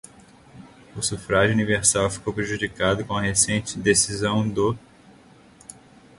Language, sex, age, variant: Portuguese, male, 19-29, Portuguese (Brasil)